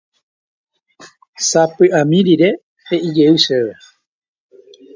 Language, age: Guarani, 40-49